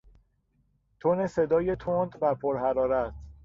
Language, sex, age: Persian, male, 30-39